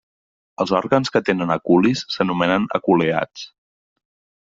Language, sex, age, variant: Catalan, male, 30-39, Central